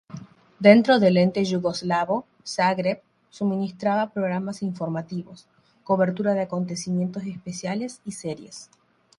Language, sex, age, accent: Spanish, female, 19-29, Rioplatense: Argentina, Uruguay, este de Bolivia, Paraguay